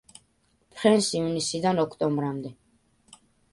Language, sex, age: Georgian, male, under 19